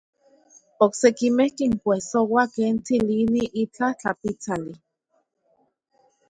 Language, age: Central Puebla Nahuatl, 30-39